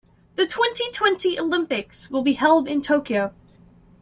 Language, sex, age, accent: English, female, 19-29, United States English